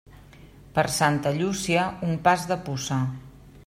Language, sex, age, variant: Catalan, female, 50-59, Central